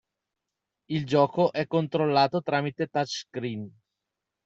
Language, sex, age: Italian, male, 30-39